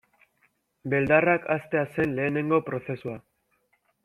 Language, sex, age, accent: Basque, male, under 19, Mendebalekoa (Araba, Bizkaia, Gipuzkoako mendebaleko herri batzuk)